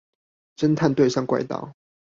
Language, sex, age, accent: Chinese, male, under 19, 出生地：新北市